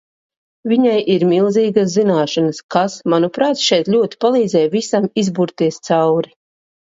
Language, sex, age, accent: Latvian, female, 40-49, Riga